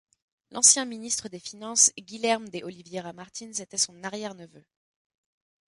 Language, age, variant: French, 19-29, Français de métropole